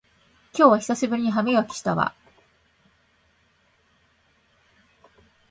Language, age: Japanese, 50-59